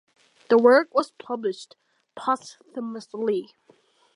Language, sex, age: English, male, under 19